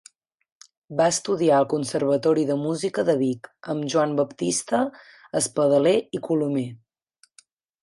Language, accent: Catalan, gironí